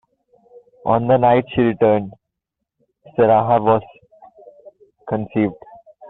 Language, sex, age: English, male, 19-29